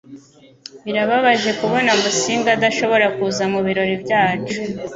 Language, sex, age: Kinyarwanda, female, 30-39